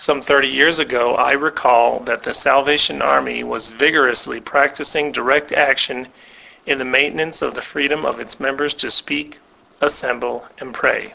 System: none